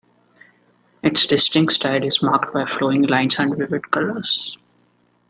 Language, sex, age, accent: English, male, 19-29, India and South Asia (India, Pakistan, Sri Lanka)